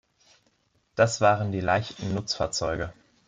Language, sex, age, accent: German, male, 19-29, Deutschland Deutsch